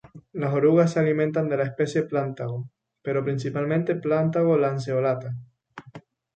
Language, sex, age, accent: Spanish, male, 19-29, España: Islas Canarias